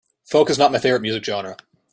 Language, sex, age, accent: English, male, 19-29, United States English